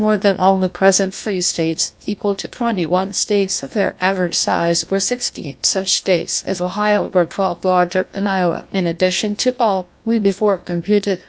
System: TTS, GlowTTS